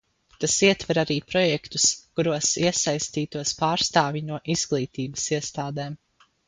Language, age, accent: Latvian, under 19, Vidzemes